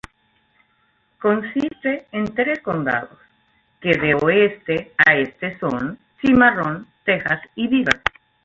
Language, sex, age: Spanish, female, 50-59